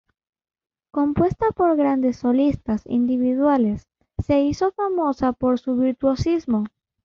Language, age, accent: Spanish, 90+, Andino-Pacífico: Colombia, Perú, Ecuador, oeste de Bolivia y Venezuela andina